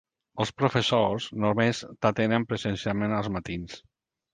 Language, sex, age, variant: Catalan, male, 50-59, Central